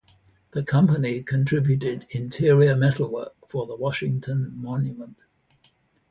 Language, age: English, 80-89